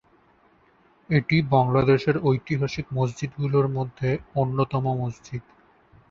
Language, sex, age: Bengali, male, 19-29